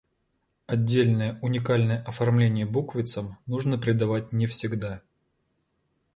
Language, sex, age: Russian, male, 40-49